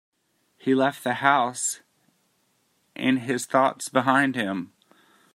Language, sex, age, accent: English, male, 19-29, United States English